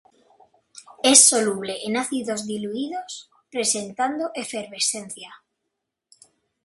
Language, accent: Spanish, España: Norte peninsular (Asturias, Castilla y León, Cantabria, País Vasco, Navarra, Aragón, La Rioja, Guadalajara, Cuenca)